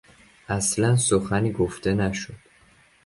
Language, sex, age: Persian, male, under 19